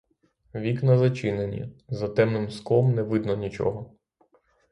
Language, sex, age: Ukrainian, male, 30-39